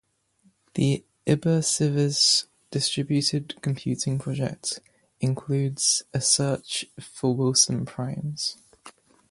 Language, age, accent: English, 19-29, England English